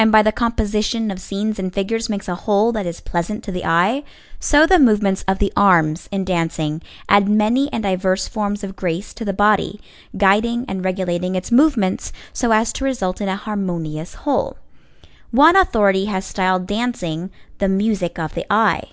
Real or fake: real